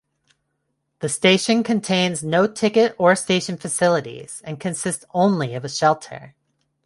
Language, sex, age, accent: English, female, 30-39, United States English